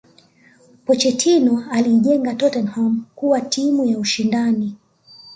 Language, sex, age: Swahili, female, 19-29